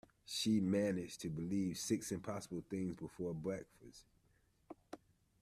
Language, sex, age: English, male, 50-59